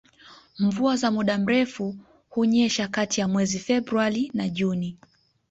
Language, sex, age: Swahili, female, 19-29